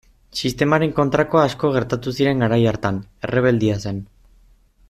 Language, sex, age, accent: Basque, male, 19-29, Erdialdekoa edo Nafarra (Gipuzkoa, Nafarroa)